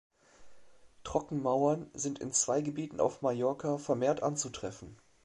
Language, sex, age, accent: German, male, 40-49, Deutschland Deutsch